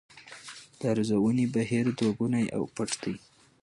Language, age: Pashto, 19-29